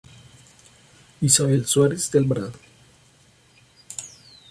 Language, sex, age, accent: Spanish, male, 30-39, Andino-Pacífico: Colombia, Perú, Ecuador, oeste de Bolivia y Venezuela andina